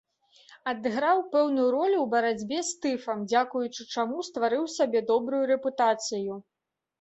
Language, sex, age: Belarusian, female, 19-29